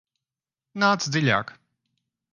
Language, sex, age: Latvian, male, 40-49